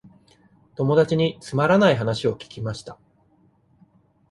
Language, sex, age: Japanese, male, 40-49